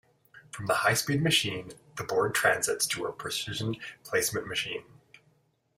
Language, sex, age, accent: English, male, 30-39, Canadian English